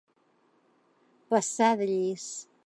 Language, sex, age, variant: Catalan, female, 40-49, Central